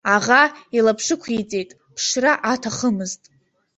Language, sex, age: Abkhazian, female, under 19